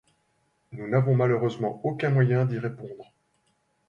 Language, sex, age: French, male, 50-59